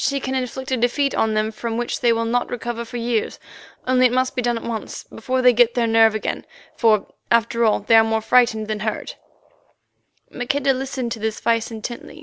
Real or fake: real